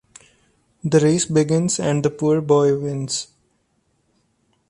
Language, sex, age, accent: English, male, 19-29, India and South Asia (India, Pakistan, Sri Lanka)